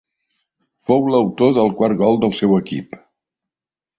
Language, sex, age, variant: Catalan, male, 70-79, Central